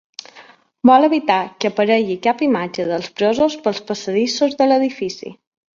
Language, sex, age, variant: Catalan, female, 30-39, Balear